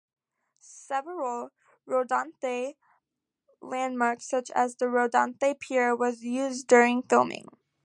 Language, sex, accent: English, female, United States English